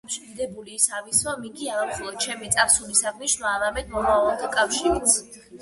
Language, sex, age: Georgian, female, 90+